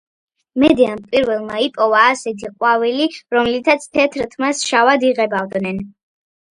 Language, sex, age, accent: Georgian, female, 40-49, ჩვეულებრივი